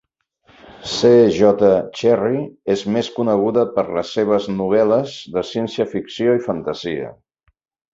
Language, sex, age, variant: Catalan, male, 60-69, Central